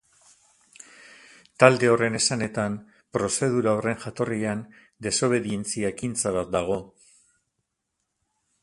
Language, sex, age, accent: Basque, male, 60-69, Erdialdekoa edo Nafarra (Gipuzkoa, Nafarroa)